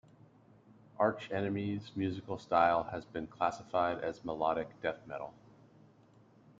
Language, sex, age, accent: English, male, 30-39, United States English